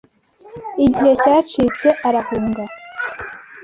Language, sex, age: Kinyarwanda, female, 19-29